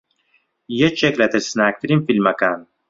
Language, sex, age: Central Kurdish, male, 19-29